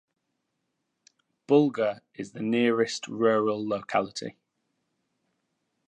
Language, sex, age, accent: English, male, 19-29, England English